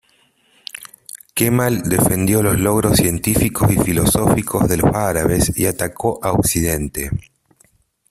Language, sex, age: Spanish, male, 40-49